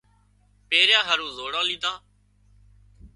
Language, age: Wadiyara Koli, 30-39